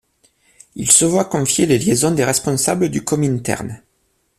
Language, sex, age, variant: French, male, 30-39, Français de métropole